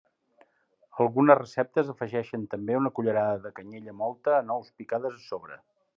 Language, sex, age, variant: Catalan, male, 50-59, Central